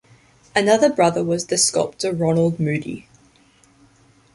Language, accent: English, Australian English